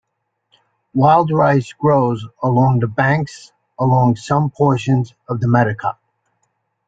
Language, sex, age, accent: English, male, 60-69, United States English